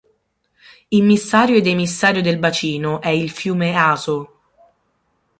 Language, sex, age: Italian, male, 30-39